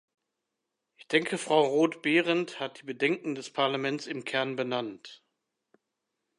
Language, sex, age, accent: German, male, 60-69, Deutschland Deutsch